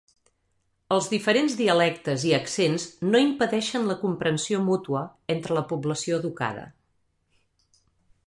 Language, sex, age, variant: Catalan, female, 40-49, Nord-Occidental